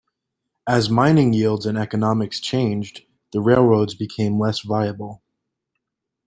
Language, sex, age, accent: English, male, 19-29, United States English